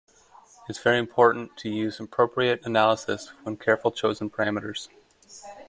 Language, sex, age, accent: English, male, 30-39, United States English